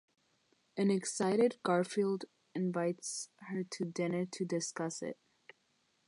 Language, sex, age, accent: English, female, under 19, United States English